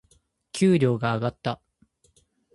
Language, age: Japanese, 19-29